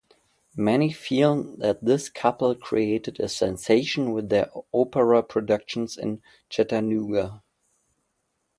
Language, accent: English, German